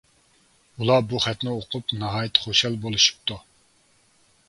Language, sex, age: Uyghur, male, 40-49